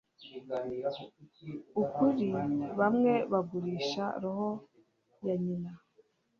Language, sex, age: Kinyarwanda, female, 30-39